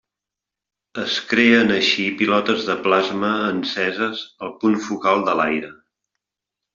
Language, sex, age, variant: Catalan, male, 50-59, Central